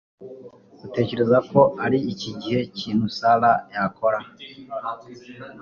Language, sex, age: Kinyarwanda, male, 19-29